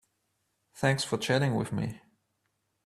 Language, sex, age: English, male, 19-29